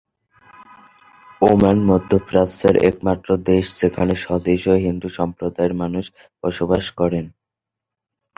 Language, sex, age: Bengali, male, under 19